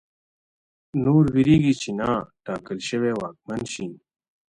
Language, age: Pashto, 30-39